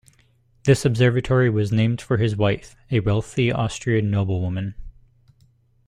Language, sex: English, male